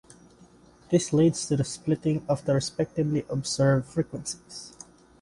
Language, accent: English, Filipino